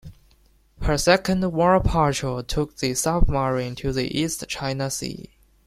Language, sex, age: English, male, 19-29